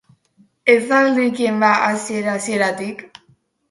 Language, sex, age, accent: Basque, female, under 19, Mendebalekoa (Araba, Bizkaia, Gipuzkoako mendebaleko herri batzuk)